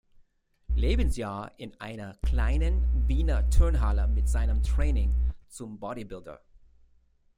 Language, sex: German, male